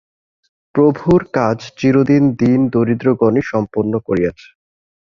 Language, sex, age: Bengali, male, 19-29